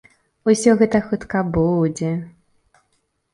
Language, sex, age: Belarusian, female, 30-39